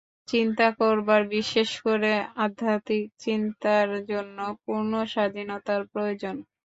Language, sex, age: Bengali, female, 19-29